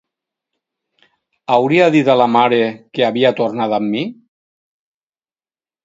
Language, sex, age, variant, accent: Catalan, male, 50-59, Valencià meridional, valencià